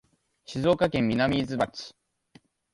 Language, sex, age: Japanese, male, 19-29